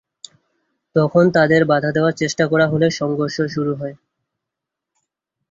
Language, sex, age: Bengali, male, 19-29